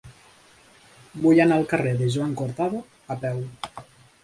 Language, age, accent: Catalan, 30-39, occidental